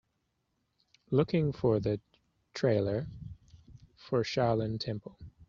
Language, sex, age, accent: English, male, 30-39, New Zealand English